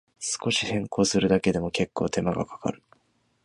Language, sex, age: Japanese, male, 19-29